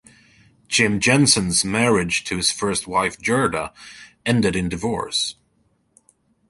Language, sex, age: English, male, 40-49